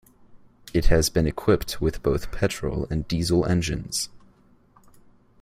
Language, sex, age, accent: English, male, under 19, United States English